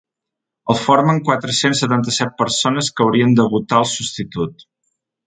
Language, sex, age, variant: Catalan, male, 30-39, Central